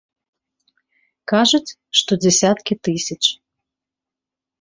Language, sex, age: Belarusian, female, 30-39